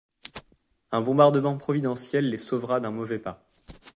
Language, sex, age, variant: French, male, 19-29, Français de métropole